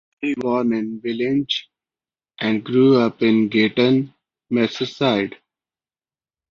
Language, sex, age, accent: English, male, 19-29, India and South Asia (India, Pakistan, Sri Lanka)